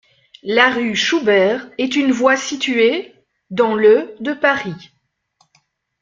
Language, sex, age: French, female, 40-49